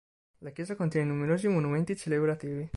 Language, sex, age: Italian, male, 19-29